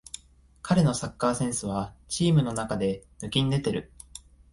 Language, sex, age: Japanese, male, 19-29